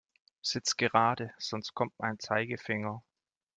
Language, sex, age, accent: German, male, 19-29, Deutschland Deutsch